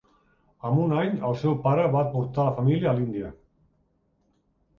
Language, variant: Catalan, Central